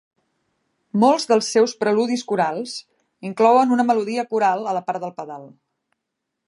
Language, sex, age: Catalan, female, 40-49